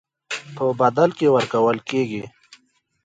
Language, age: Pashto, 19-29